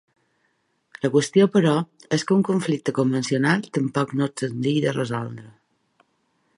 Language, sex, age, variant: Catalan, female, 40-49, Balear